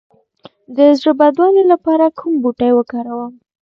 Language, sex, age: Pashto, female, 19-29